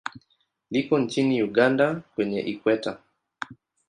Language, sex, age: Swahili, male, 30-39